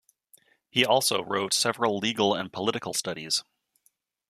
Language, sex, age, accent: English, male, 40-49, Canadian English